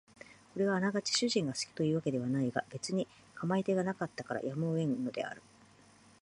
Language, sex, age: Japanese, female, 50-59